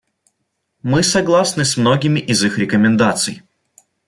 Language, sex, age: Russian, male, 19-29